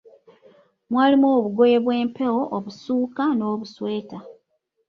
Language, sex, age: Ganda, female, 30-39